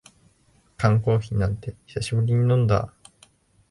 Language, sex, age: Japanese, male, 19-29